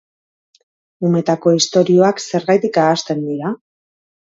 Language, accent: Basque, Mendebalekoa (Araba, Bizkaia, Gipuzkoako mendebaleko herri batzuk)